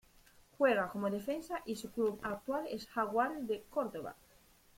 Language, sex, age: Spanish, female, 30-39